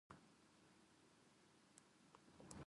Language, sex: Japanese, female